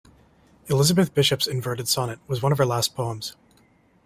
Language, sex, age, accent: English, male, 19-29, Canadian English